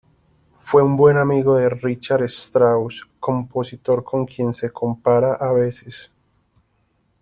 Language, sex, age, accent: Spanish, male, 19-29, Caribe: Cuba, Venezuela, Puerto Rico, República Dominicana, Panamá, Colombia caribeña, México caribeño, Costa del golfo de México